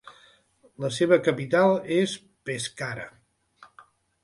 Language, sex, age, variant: Catalan, male, 60-69, Central